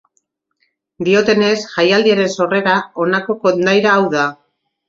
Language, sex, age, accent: Basque, female, 50-59, Mendebalekoa (Araba, Bizkaia, Gipuzkoako mendebaleko herri batzuk)